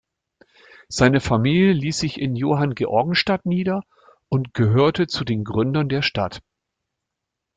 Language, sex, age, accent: German, male, 50-59, Deutschland Deutsch